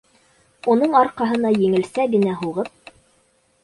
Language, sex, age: Bashkir, female, 19-29